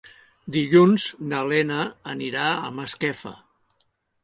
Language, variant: Catalan, Central